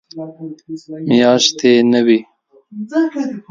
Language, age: Pashto, 30-39